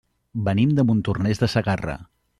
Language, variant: Catalan, Central